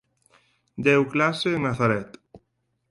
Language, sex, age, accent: Galician, male, 19-29, Atlántico (seseo e gheada)